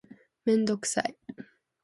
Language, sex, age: Japanese, female, under 19